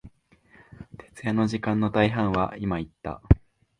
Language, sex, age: Japanese, male, 19-29